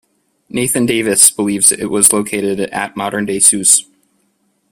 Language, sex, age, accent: English, male, under 19, United States English